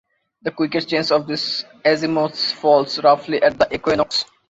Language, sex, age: English, male, 19-29